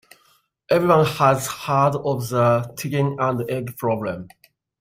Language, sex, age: English, male, 40-49